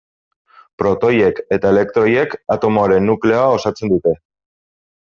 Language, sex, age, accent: Basque, male, 30-39, Erdialdekoa edo Nafarra (Gipuzkoa, Nafarroa)